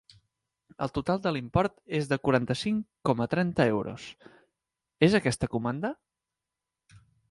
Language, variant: Catalan, Central